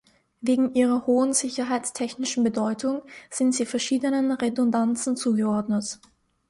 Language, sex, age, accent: German, female, 19-29, Österreichisches Deutsch